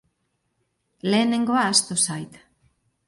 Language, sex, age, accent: Basque, female, 50-59, Mendebalekoa (Araba, Bizkaia, Gipuzkoako mendebaleko herri batzuk)